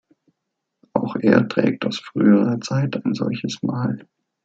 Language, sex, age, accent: German, male, 40-49, Deutschland Deutsch